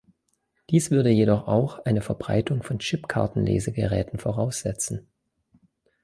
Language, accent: German, Deutschland Deutsch